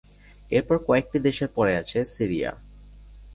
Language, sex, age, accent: Bengali, male, 19-29, Native